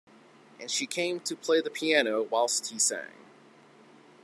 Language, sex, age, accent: English, male, 19-29, United States English